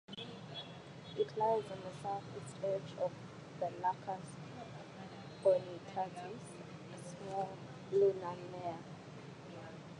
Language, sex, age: English, female, 19-29